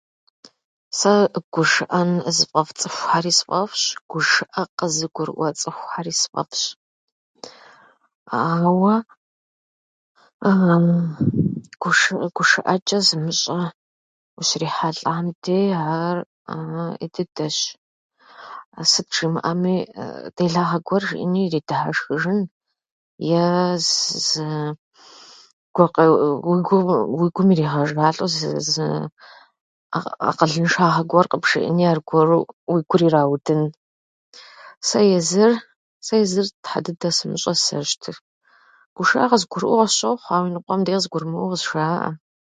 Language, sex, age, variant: Kabardian, female, 30-39, Адыгэбзэ (Къэбэрдей, Кирил, псоми зэдай)